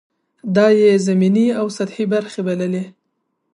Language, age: Pashto, 19-29